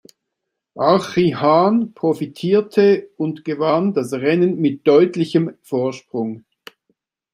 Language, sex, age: German, male, 60-69